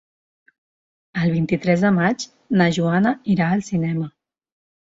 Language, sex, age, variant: Catalan, female, 30-39, Central